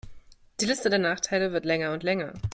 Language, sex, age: German, female, 30-39